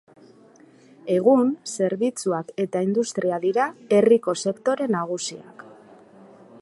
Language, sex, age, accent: Basque, female, 30-39, Mendebalekoa (Araba, Bizkaia, Gipuzkoako mendebaleko herri batzuk)